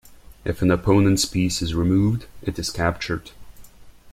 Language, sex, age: English, male, 19-29